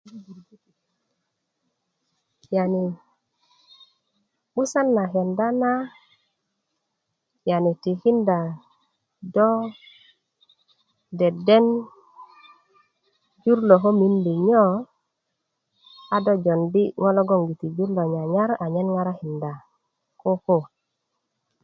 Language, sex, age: Kuku, female, 19-29